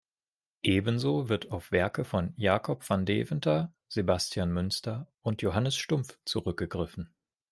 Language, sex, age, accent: German, male, 19-29, Deutschland Deutsch